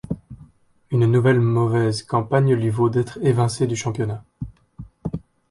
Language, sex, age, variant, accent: French, male, 19-29, Français d'Europe, Français de Belgique